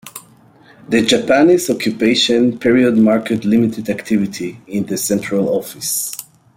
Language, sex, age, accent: English, male, 30-39, United States English